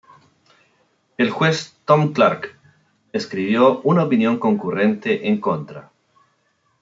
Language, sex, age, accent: Spanish, male, 30-39, Chileno: Chile, Cuyo